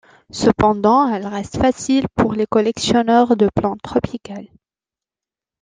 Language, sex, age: French, female, 30-39